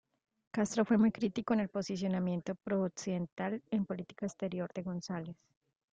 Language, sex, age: Spanish, female, 40-49